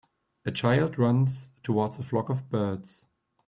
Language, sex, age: English, male, 30-39